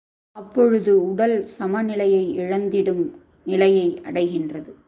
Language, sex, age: Tamil, female, 40-49